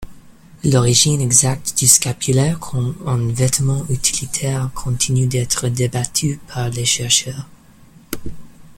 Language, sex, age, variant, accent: French, male, 19-29, Français d'Europe, Français du Royaume-Uni